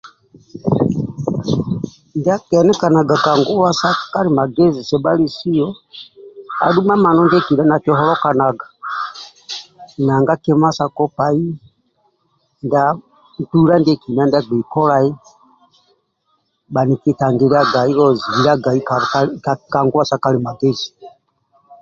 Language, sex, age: Amba (Uganda), male, 60-69